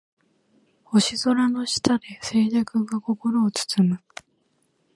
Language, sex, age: Japanese, female, 19-29